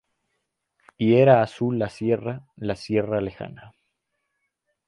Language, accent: Spanish, Andino-Pacífico: Colombia, Perú, Ecuador, oeste de Bolivia y Venezuela andina